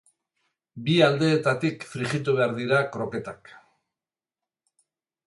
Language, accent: Basque, Erdialdekoa edo Nafarra (Gipuzkoa, Nafarroa)